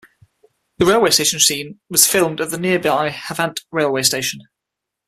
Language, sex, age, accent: English, male, 30-39, England English